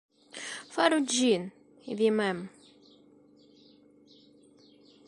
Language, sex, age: Esperanto, female, 19-29